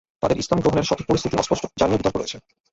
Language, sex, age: Bengali, male, 19-29